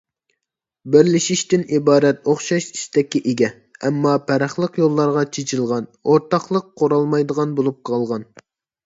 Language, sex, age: Uyghur, male, 19-29